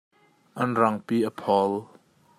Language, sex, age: Hakha Chin, male, 30-39